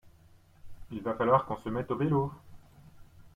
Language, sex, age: French, male, 30-39